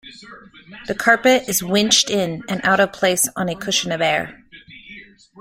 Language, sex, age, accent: English, female, 30-39, United States English